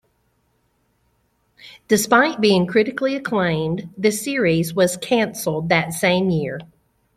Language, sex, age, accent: English, female, 50-59, United States English